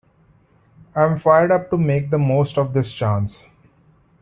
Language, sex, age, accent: English, male, 30-39, India and South Asia (India, Pakistan, Sri Lanka)